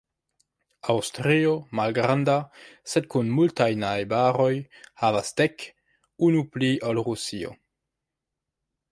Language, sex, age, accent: Esperanto, male, under 19, Internacia